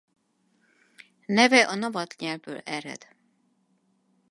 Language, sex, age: Hungarian, female, 50-59